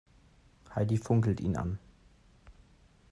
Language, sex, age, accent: German, male, 19-29, Deutschland Deutsch